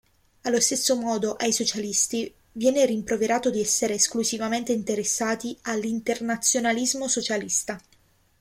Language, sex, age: Italian, female, 19-29